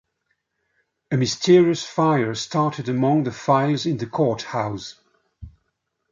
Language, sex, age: English, male, 60-69